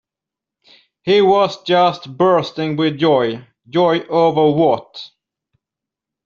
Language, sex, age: English, male, 40-49